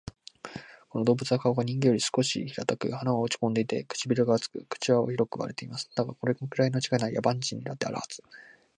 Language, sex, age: Japanese, male, 19-29